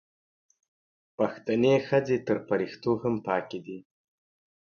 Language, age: Pashto, 19-29